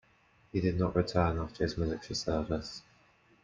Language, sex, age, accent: English, male, under 19, England English